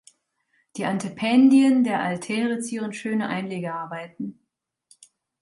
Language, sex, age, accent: German, female, 30-39, Deutschland Deutsch